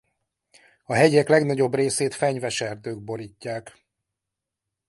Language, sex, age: Hungarian, male, 50-59